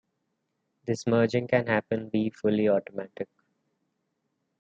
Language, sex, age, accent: English, male, 19-29, India and South Asia (India, Pakistan, Sri Lanka)